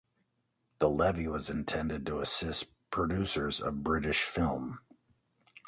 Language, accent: English, United States English